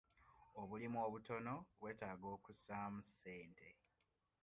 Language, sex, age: Ganda, male, 19-29